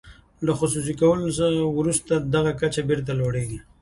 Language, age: Pashto, 19-29